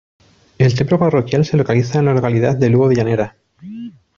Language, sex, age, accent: Spanish, male, 40-49, España: Centro-Sur peninsular (Madrid, Toledo, Castilla-La Mancha)